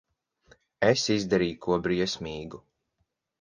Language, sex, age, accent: Latvian, male, 19-29, Riga